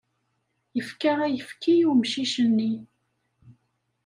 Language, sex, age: Kabyle, female, 30-39